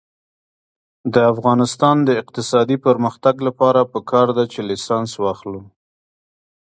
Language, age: Pashto, 30-39